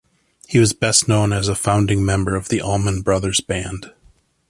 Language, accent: English, United States English